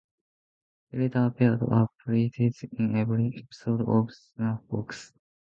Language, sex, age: English, male, 19-29